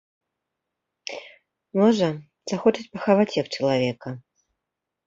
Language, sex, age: Belarusian, female, 30-39